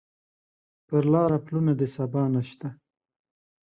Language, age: Pashto, 30-39